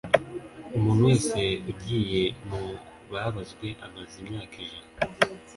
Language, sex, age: Kinyarwanda, male, under 19